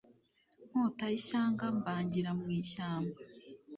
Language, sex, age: Kinyarwanda, female, 19-29